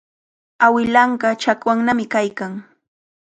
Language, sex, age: Cajatambo North Lima Quechua, female, 19-29